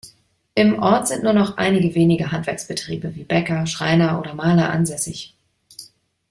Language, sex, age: German, female, 30-39